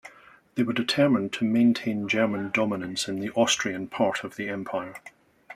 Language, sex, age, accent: English, male, 40-49, Scottish English